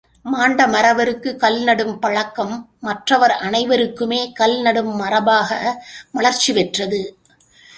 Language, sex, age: Tamil, female, 40-49